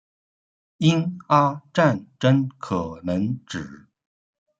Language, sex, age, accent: Chinese, male, 30-39, 出生地：江苏省